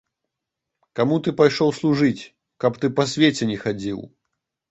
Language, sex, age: Belarusian, male, 19-29